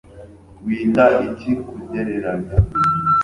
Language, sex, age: Kinyarwanda, male, under 19